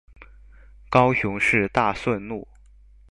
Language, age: Chinese, 19-29